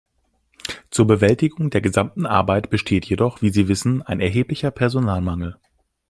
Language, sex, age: German, male, 19-29